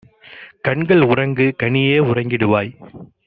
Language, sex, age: Tamil, male, 30-39